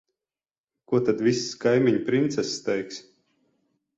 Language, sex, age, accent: Latvian, male, 30-39, Riga; Dzimtā valoda; nav